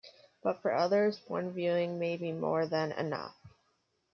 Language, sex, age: English, female, 19-29